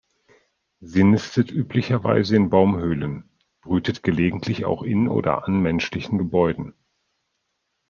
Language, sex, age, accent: German, male, 40-49, Deutschland Deutsch